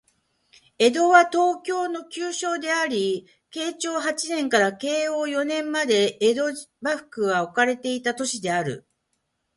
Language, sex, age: Japanese, female, 50-59